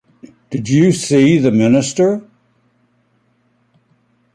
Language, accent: English, United States English